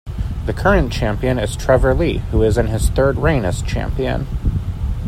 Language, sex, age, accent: English, male, 19-29, United States English